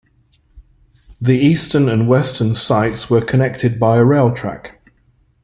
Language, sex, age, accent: English, male, 50-59, England English